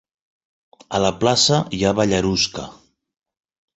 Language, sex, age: Catalan, male, 40-49